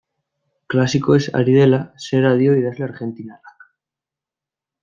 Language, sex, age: Basque, male, 19-29